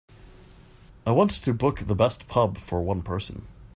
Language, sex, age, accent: English, male, 30-39, United States English